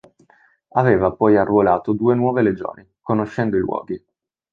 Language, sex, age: Italian, male, 19-29